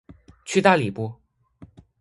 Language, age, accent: Chinese, under 19, 出生地：湖北省